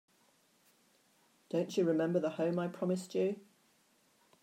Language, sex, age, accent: English, female, 60-69, England English